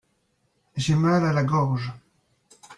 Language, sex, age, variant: French, male, 40-49, Français de métropole